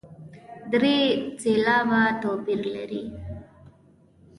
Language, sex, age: Pashto, female, 19-29